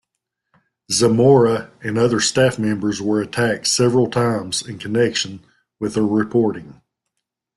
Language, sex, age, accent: English, male, 40-49, United States English